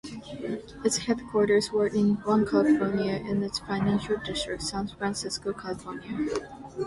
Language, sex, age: English, female, 19-29